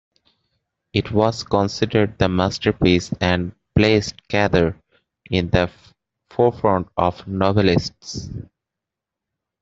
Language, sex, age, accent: English, male, 19-29, United States English